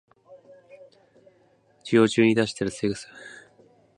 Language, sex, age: Japanese, male, 19-29